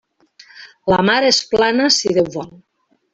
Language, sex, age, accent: Catalan, female, 50-59, valencià